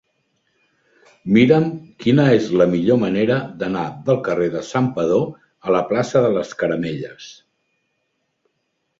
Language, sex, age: Catalan, male, 50-59